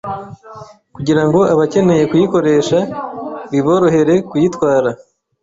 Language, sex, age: Kinyarwanda, male, 30-39